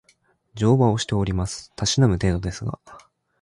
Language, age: Japanese, 19-29